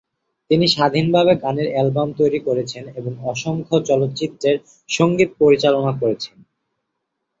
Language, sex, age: Bengali, male, 19-29